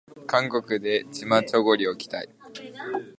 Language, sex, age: Japanese, male, under 19